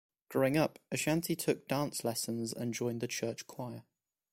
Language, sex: English, male